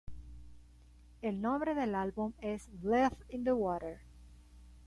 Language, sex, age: Spanish, female, 40-49